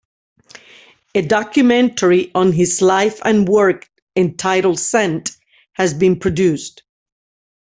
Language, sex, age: English, female, 60-69